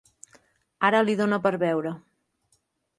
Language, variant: Catalan, Central